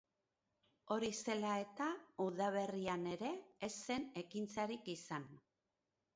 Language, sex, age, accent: Basque, female, 50-59, Erdialdekoa edo Nafarra (Gipuzkoa, Nafarroa)